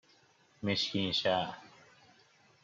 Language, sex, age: Persian, male, 19-29